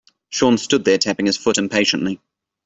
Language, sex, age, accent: English, male, 30-39, New Zealand English